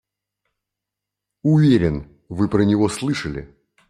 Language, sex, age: Russian, male, 50-59